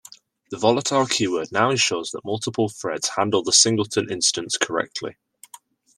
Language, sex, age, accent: English, male, under 19, England English